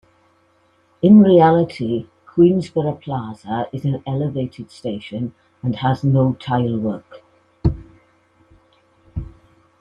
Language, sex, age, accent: English, female, 60-69, Welsh English